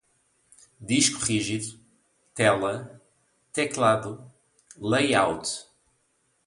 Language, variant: Portuguese, Portuguese (Portugal)